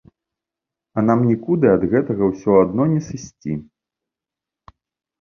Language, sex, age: Belarusian, male, 30-39